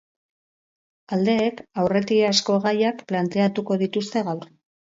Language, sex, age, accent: Basque, female, 50-59, Mendebalekoa (Araba, Bizkaia, Gipuzkoako mendebaleko herri batzuk)